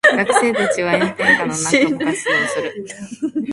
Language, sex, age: Japanese, female, under 19